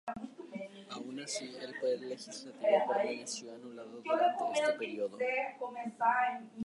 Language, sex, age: Spanish, male, under 19